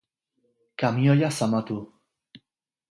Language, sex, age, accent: Basque, male, 30-39, Mendebalekoa (Araba, Bizkaia, Gipuzkoako mendebaleko herri batzuk)